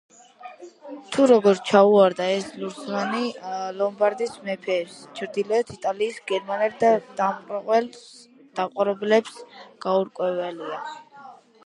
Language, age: Georgian, under 19